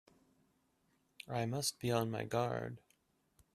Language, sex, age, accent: English, male, 40-49, Canadian English